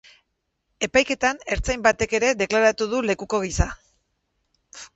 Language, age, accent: Basque, 50-59, Mendebalekoa (Araba, Bizkaia, Gipuzkoako mendebaleko herri batzuk)